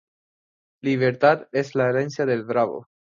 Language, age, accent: Spanish, 19-29, España: Islas Canarias